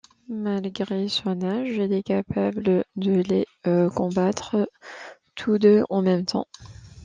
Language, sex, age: French, female, 30-39